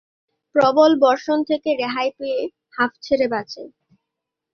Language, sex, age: Bengali, female, 19-29